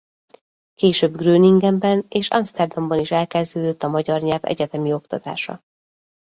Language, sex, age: Hungarian, female, 30-39